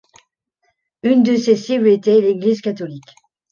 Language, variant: French, Français de métropole